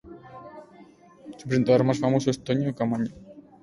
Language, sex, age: Spanish, male, 19-29